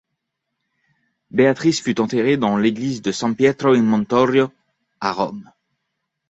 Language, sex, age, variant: French, male, 30-39, Français de métropole